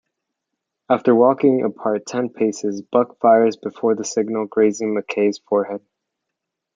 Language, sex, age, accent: English, male, 19-29, United States English